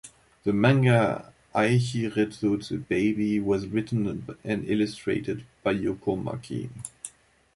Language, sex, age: English, male, 40-49